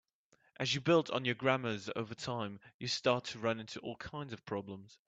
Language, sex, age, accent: English, male, 19-29, England English